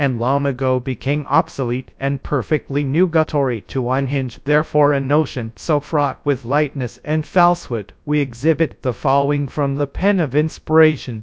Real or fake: fake